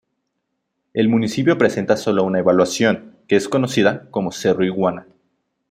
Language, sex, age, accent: Spanish, male, under 19, México